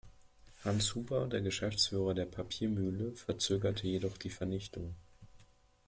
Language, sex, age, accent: German, male, 30-39, Deutschland Deutsch